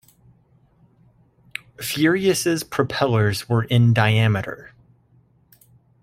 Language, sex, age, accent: English, male, 30-39, United States English